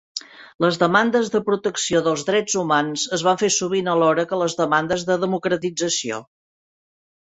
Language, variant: Catalan, Central